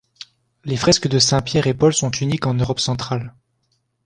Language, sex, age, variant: French, male, 19-29, Français de métropole